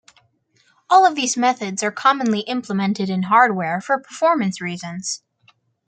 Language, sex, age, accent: English, female, under 19, United States English